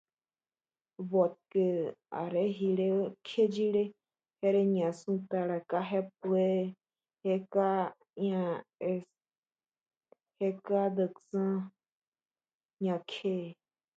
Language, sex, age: Spanish, female, 19-29